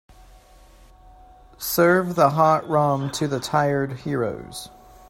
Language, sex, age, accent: English, male, 19-29, United States English